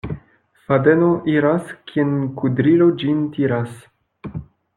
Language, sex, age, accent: Esperanto, male, 19-29, Internacia